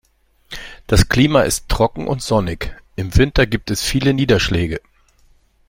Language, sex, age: German, male, 40-49